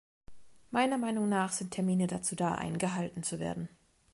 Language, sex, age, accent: German, female, 30-39, Deutschland Deutsch